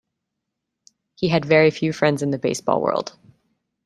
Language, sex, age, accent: English, female, 30-39, United States English